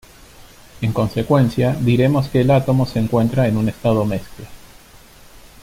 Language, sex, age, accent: Spanish, male, 40-49, Rioplatense: Argentina, Uruguay, este de Bolivia, Paraguay